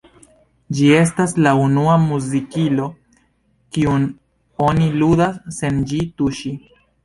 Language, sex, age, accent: Esperanto, male, 19-29, Internacia